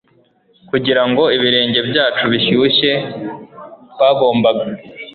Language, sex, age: Kinyarwanda, male, 19-29